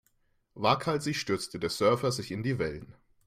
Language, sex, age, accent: German, male, 19-29, Deutschland Deutsch